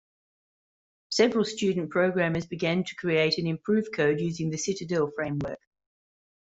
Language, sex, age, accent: English, female, 50-59, Australian English